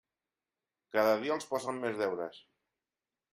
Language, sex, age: Catalan, male, 50-59